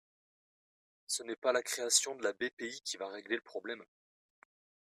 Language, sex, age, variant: French, male, 30-39, Français de métropole